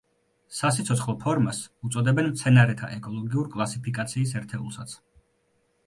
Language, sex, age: Georgian, male, 19-29